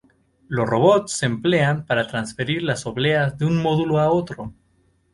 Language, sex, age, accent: Spanish, male, 19-29, México